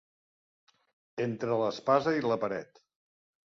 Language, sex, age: Catalan, male, 50-59